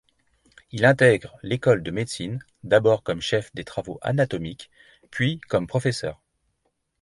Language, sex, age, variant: French, male, 50-59, Français de métropole